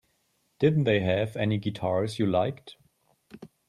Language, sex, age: English, male, 40-49